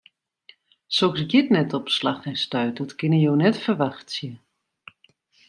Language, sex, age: Western Frisian, female, 30-39